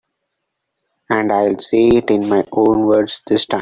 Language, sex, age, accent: English, male, 19-29, India and South Asia (India, Pakistan, Sri Lanka)